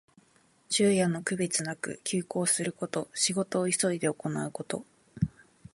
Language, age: Japanese, 19-29